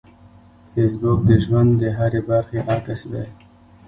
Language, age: Pashto, 19-29